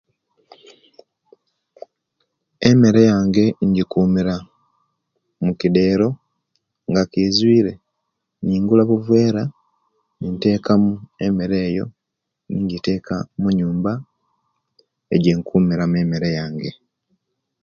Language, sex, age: Kenyi, male, 40-49